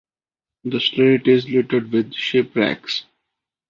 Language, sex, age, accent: English, male, 19-29, India and South Asia (India, Pakistan, Sri Lanka)